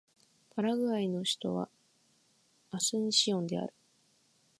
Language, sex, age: Japanese, female, 19-29